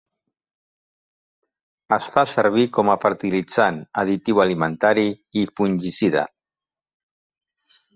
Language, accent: Catalan, Barcelonès